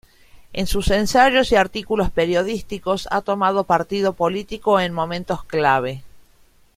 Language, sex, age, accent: Spanish, female, 50-59, Rioplatense: Argentina, Uruguay, este de Bolivia, Paraguay